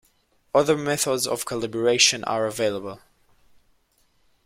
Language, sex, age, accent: English, male, under 19, United States English